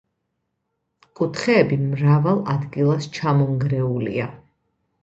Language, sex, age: Georgian, female, 30-39